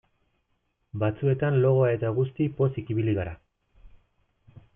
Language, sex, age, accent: Basque, male, 30-39, Erdialdekoa edo Nafarra (Gipuzkoa, Nafarroa)